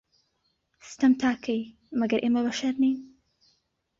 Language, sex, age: Central Kurdish, female, 19-29